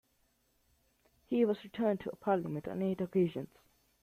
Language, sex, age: English, male, 19-29